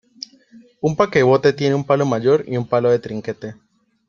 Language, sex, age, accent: Spanish, male, 19-29, Andino-Pacífico: Colombia, Perú, Ecuador, oeste de Bolivia y Venezuela andina